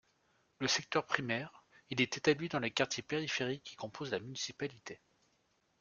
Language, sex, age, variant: French, male, 30-39, Français de métropole